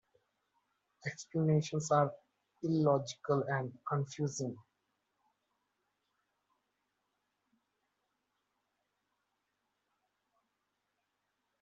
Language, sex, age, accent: English, male, 19-29, India and South Asia (India, Pakistan, Sri Lanka)